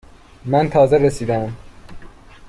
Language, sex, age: Persian, male, 19-29